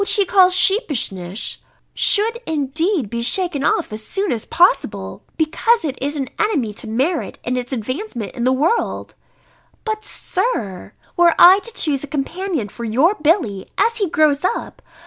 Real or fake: real